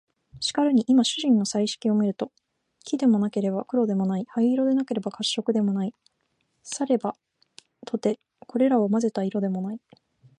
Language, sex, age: Japanese, female, 19-29